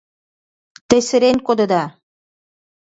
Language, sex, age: Mari, female, 19-29